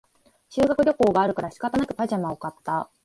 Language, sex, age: Japanese, female, 19-29